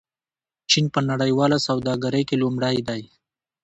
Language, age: Pashto, 19-29